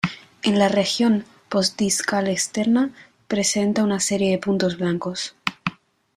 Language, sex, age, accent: Spanish, female, under 19, España: Sur peninsular (Andalucia, Extremadura, Murcia)